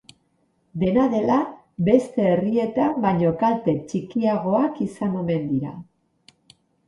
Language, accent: Basque, Mendebalekoa (Araba, Bizkaia, Gipuzkoako mendebaleko herri batzuk)